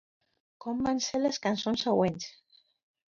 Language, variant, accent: Catalan, Central, central